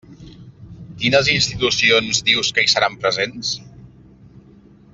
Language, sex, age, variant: Catalan, male, 30-39, Central